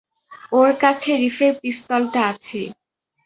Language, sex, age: Bengali, female, under 19